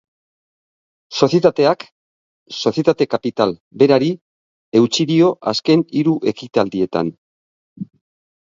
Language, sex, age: Basque, male, 60-69